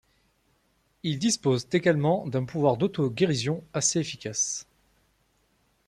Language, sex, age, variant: French, male, 30-39, Français de métropole